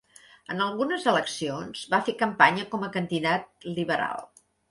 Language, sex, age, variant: Catalan, female, 60-69, Central